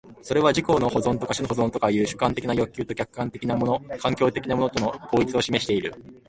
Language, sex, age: Japanese, male, 19-29